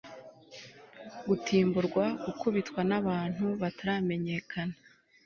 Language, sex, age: Kinyarwanda, female, 19-29